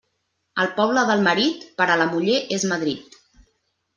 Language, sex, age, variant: Catalan, female, 30-39, Central